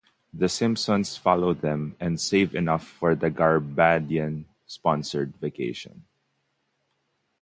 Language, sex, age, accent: English, male, 19-29, Filipino